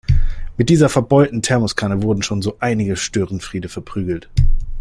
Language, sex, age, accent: German, male, 40-49, Deutschland Deutsch